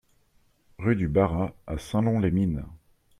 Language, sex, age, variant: French, male, 30-39, Français de métropole